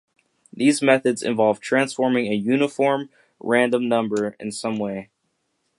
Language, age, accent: English, under 19, United States English